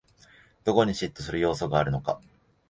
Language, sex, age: Japanese, male, 19-29